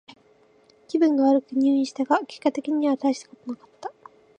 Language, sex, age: Japanese, female, 19-29